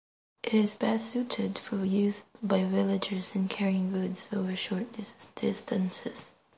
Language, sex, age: English, female, 19-29